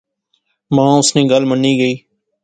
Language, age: Pahari-Potwari, 19-29